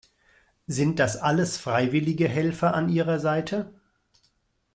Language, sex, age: German, male, 50-59